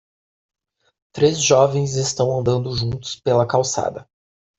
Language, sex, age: Portuguese, female, 30-39